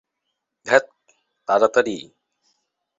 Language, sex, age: Bengali, male, 19-29